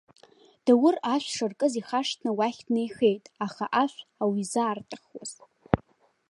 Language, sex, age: Abkhazian, female, under 19